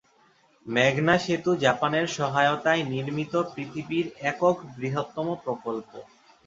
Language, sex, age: Bengali, male, 19-29